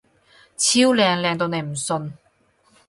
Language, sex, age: Cantonese, female, 19-29